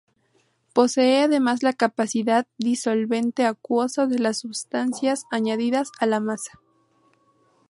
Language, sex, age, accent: Spanish, female, 19-29, México